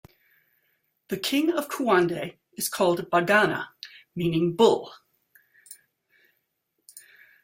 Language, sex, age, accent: English, female, 50-59, United States English